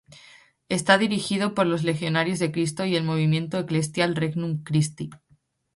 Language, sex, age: Spanish, female, 19-29